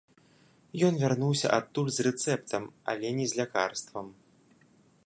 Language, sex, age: Belarusian, male, 19-29